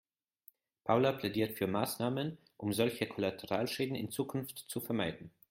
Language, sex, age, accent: German, male, 19-29, Österreichisches Deutsch